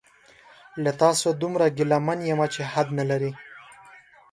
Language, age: Pashto, under 19